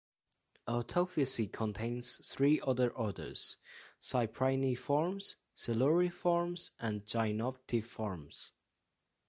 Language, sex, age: English, male, under 19